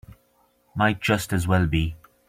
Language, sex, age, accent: English, male, 30-39, Irish English